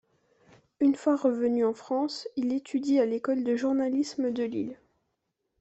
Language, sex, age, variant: French, female, 19-29, Français de métropole